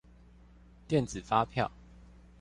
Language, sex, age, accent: Chinese, male, 19-29, 出生地：彰化縣